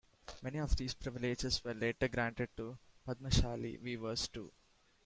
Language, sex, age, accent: English, male, 19-29, India and South Asia (India, Pakistan, Sri Lanka)